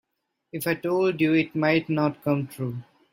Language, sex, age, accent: English, male, under 19, India and South Asia (India, Pakistan, Sri Lanka)